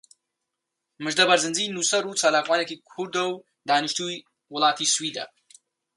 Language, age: Central Kurdish, 19-29